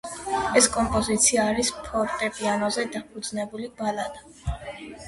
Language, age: Georgian, 19-29